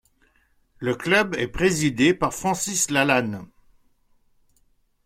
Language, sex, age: French, male, 60-69